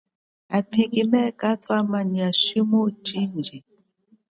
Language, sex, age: Chokwe, female, 40-49